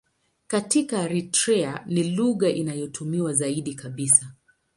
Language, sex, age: Swahili, female, 30-39